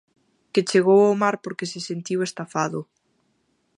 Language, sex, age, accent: Galician, female, 19-29, Atlántico (seseo e gheada); Normativo (estándar)